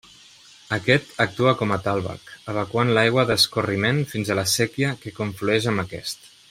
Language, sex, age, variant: Catalan, male, 30-39, Central